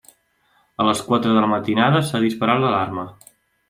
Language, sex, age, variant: Catalan, male, 19-29, Central